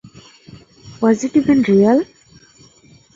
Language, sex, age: English, female, 19-29